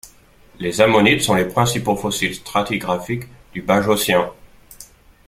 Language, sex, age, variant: French, male, 30-39, Français de métropole